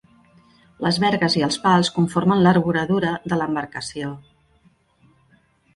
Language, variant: Catalan, Central